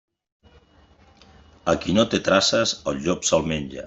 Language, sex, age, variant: Catalan, male, 40-49, Central